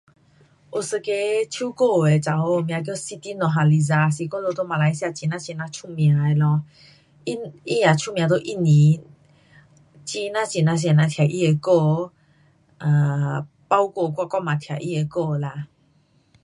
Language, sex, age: Pu-Xian Chinese, female, 40-49